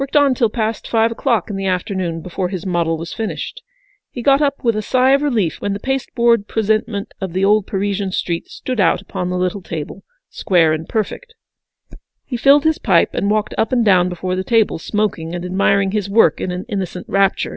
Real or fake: real